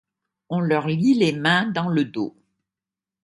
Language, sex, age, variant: French, female, 70-79, Français de métropole